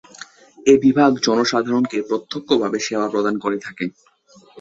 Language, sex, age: Bengali, male, 19-29